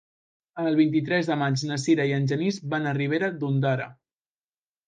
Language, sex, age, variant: Catalan, male, under 19, Central